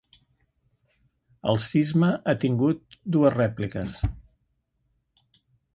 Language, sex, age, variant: Catalan, male, 50-59, Central